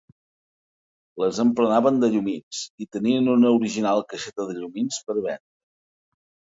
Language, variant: Catalan, Septentrional